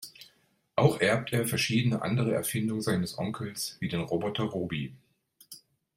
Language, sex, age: German, male, 50-59